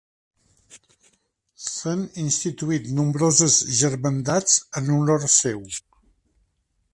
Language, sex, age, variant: Catalan, male, 70-79, Central